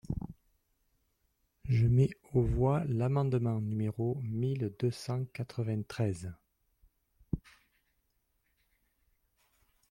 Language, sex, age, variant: French, male, 40-49, Français de métropole